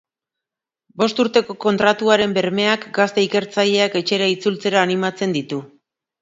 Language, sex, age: Basque, female, 40-49